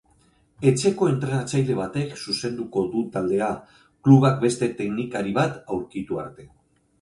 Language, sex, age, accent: Basque, male, 50-59, Mendebalekoa (Araba, Bizkaia, Gipuzkoako mendebaleko herri batzuk)